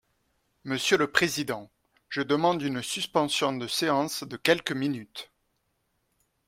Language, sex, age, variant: French, male, 30-39, Français de métropole